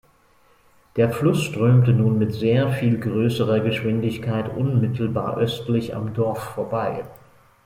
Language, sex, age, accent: German, male, 40-49, Deutschland Deutsch